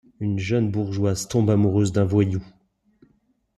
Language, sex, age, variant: French, male, 50-59, Français de métropole